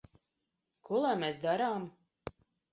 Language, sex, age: Latvian, female, 30-39